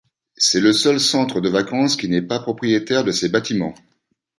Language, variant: French, Français de métropole